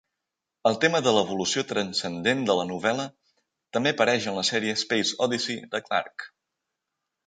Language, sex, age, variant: Catalan, male, 19-29, Balear